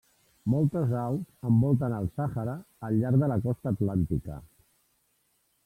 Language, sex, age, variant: Catalan, male, 50-59, Central